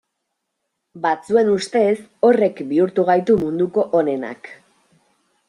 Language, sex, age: Basque, female, 30-39